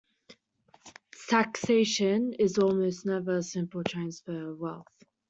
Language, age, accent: English, under 19, Australian English